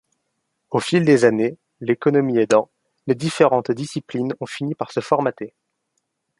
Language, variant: French, Français de métropole